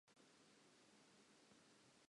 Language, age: Southern Sotho, 19-29